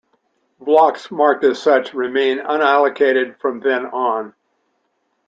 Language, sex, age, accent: English, male, 70-79, Canadian English